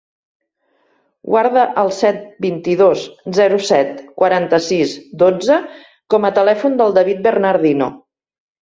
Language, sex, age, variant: Catalan, female, 40-49, Central